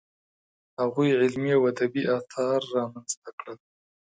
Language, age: Pashto, 30-39